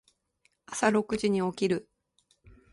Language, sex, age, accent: Japanese, female, 50-59, 標準語